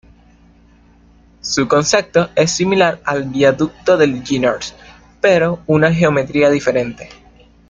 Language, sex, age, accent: Spanish, male, 19-29, Caribe: Cuba, Venezuela, Puerto Rico, República Dominicana, Panamá, Colombia caribeña, México caribeño, Costa del golfo de México